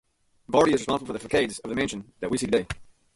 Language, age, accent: English, 30-39, United States English